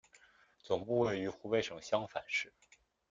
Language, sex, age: Chinese, male, 19-29